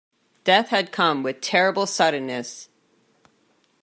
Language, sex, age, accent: English, female, 19-29, Canadian English